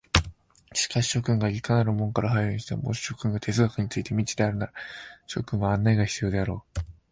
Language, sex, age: Japanese, male, 19-29